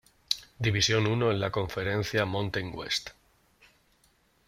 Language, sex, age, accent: Spanish, male, 30-39, España: Norte peninsular (Asturias, Castilla y León, Cantabria, País Vasco, Navarra, Aragón, La Rioja, Guadalajara, Cuenca)